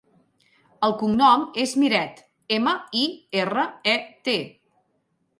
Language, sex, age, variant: Catalan, female, 40-49, Central